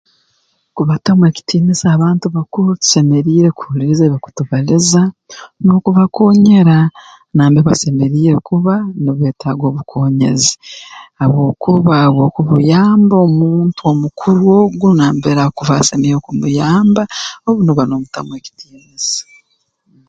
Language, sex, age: Tooro, female, 40-49